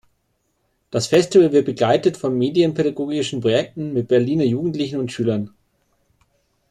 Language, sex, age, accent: German, male, 30-39, Deutschland Deutsch